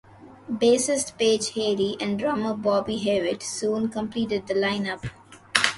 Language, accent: English, India and South Asia (India, Pakistan, Sri Lanka)